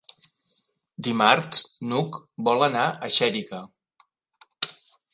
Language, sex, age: Catalan, male, 50-59